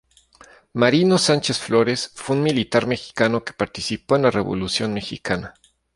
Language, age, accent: Spanish, 30-39, México